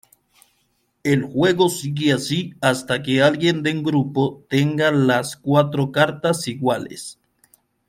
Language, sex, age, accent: Spanish, male, 30-39, Caribe: Cuba, Venezuela, Puerto Rico, República Dominicana, Panamá, Colombia caribeña, México caribeño, Costa del golfo de México